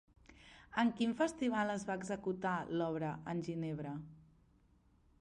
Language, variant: Catalan, Central